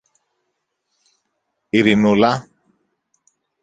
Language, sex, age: Greek, male, 50-59